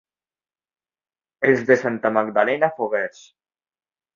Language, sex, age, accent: Catalan, male, under 19, valencià